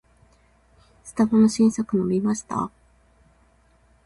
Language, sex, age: Japanese, female, 30-39